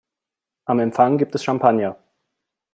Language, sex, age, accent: German, male, 30-39, Deutschland Deutsch